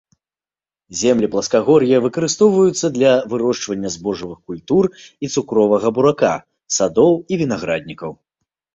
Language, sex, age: Belarusian, male, 30-39